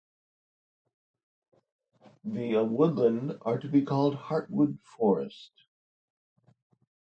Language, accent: English, United States English